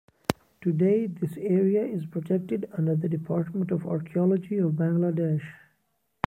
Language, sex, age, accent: English, male, 19-29, India and South Asia (India, Pakistan, Sri Lanka)